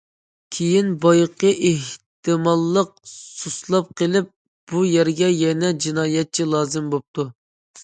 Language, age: Uyghur, 19-29